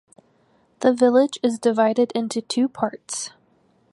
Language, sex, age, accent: English, female, 19-29, United States English